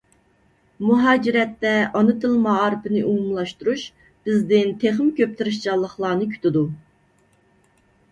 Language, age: Uyghur, 30-39